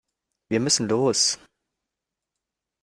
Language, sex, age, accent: German, male, under 19, Deutschland Deutsch